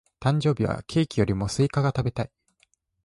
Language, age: Japanese, 19-29